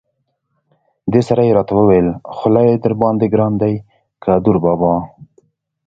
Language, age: Pashto, 19-29